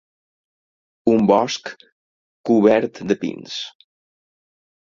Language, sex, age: Catalan, male, 50-59